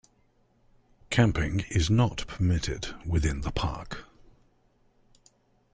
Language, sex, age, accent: English, male, 30-39, England English